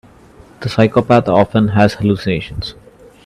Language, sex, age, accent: English, male, 19-29, India and South Asia (India, Pakistan, Sri Lanka)